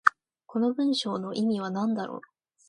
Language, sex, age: Japanese, female, 19-29